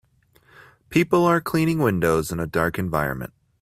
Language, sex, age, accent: English, male, 19-29, United States English